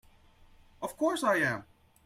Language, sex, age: English, male, 19-29